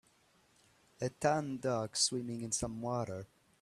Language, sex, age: English, male, 19-29